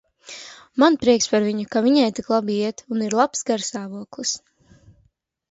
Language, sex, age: Latvian, female, under 19